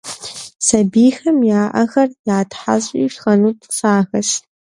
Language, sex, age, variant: Kabardian, female, under 19, Адыгэбзэ (Къэбэрдей, Кирил, псоми зэдай)